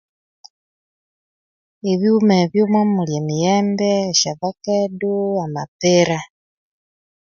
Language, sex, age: Konzo, female, 40-49